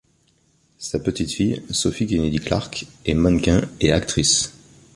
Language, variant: French, Français de métropole